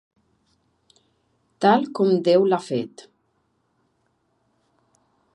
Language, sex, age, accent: Catalan, female, 40-49, valencià